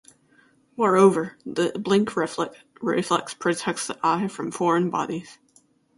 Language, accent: English, United States English